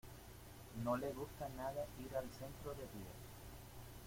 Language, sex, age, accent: Spanish, male, 30-39, Caribe: Cuba, Venezuela, Puerto Rico, República Dominicana, Panamá, Colombia caribeña, México caribeño, Costa del golfo de México